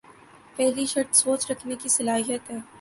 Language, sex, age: Urdu, female, 19-29